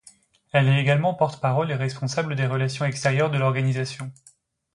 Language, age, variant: French, 19-29, Français de métropole